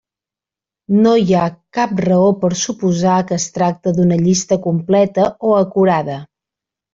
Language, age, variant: Catalan, 40-49, Central